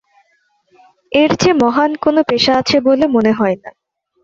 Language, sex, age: Bengali, female, 19-29